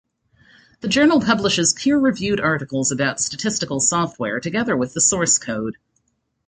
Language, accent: English, Canadian English